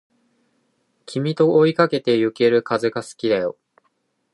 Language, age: Japanese, 19-29